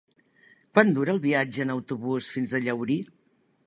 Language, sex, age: Catalan, female, 60-69